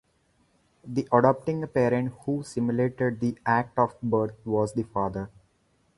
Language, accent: English, India and South Asia (India, Pakistan, Sri Lanka)